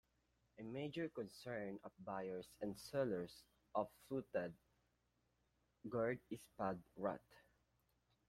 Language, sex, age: English, male, 19-29